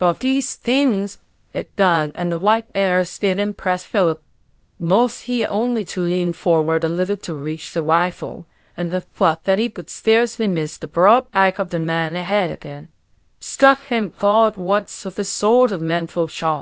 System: TTS, VITS